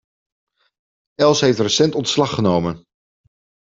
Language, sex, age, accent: Dutch, male, 40-49, Nederlands Nederlands